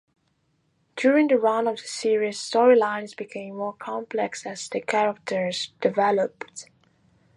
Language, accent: English, England English